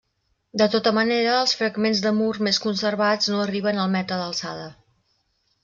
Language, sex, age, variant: Catalan, female, 50-59, Central